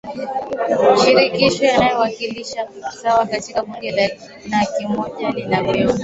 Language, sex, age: Swahili, female, 19-29